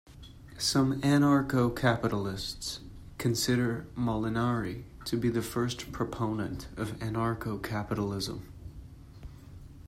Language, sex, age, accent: English, male, 30-39, United States English